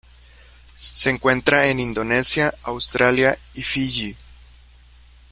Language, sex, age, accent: Spanish, male, 19-29, México